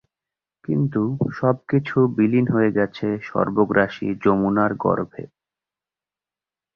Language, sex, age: Bengali, male, 19-29